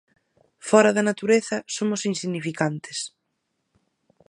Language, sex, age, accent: Galician, female, 19-29, Central (gheada); Normativo (estándar)